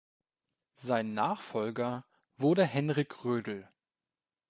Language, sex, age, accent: German, male, 19-29, Deutschland Deutsch